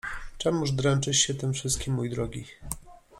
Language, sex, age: Polish, male, 40-49